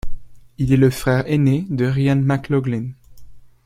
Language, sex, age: French, male, 19-29